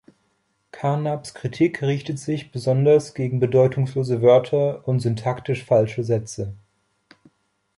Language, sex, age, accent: German, male, 30-39, Deutschland Deutsch